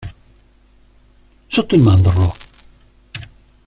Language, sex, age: Italian, male, 19-29